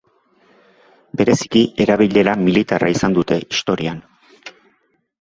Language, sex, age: Basque, male, 50-59